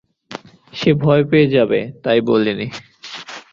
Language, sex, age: Bengali, male, 19-29